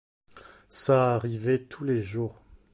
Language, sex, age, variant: French, male, 30-39, Français de métropole